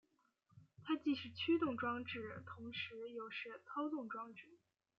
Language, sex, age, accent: Chinese, female, 19-29, 出生地：黑龙江省